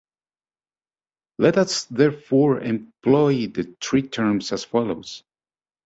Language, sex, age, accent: English, male, 40-49, United States English